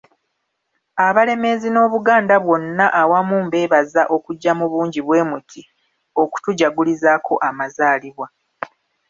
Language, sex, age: Ganda, female, 30-39